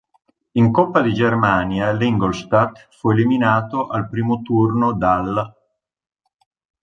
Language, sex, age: Italian, male, 50-59